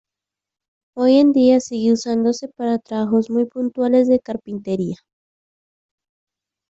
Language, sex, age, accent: Spanish, female, 19-29, América central